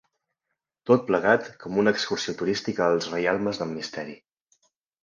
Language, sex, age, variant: Catalan, male, 19-29, Central